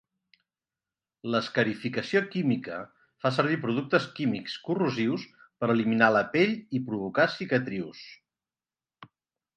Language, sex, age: Catalan, male, 50-59